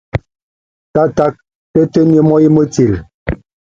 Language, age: Tunen, 40-49